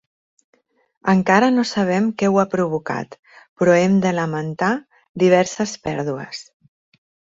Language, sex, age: Catalan, female, 40-49